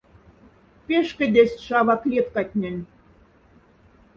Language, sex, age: Moksha, female, 40-49